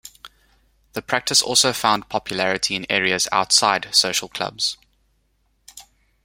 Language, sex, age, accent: English, male, 30-39, Southern African (South Africa, Zimbabwe, Namibia)